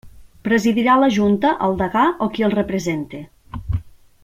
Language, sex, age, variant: Catalan, female, 40-49, Central